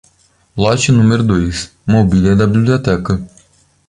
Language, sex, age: Portuguese, male, 19-29